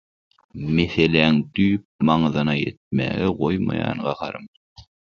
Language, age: Turkmen, 19-29